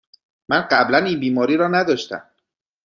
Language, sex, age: Persian, male, 30-39